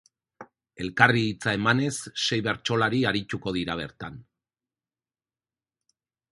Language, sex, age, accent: Basque, male, 40-49, Erdialdekoa edo Nafarra (Gipuzkoa, Nafarroa)